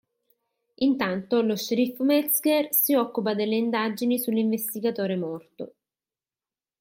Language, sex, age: Italian, female, 19-29